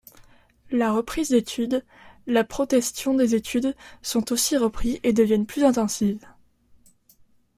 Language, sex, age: French, female, 19-29